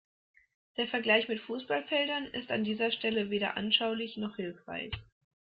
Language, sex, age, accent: German, female, 19-29, Deutschland Deutsch